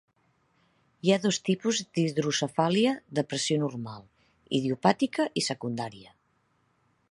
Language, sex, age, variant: Catalan, female, 40-49, Central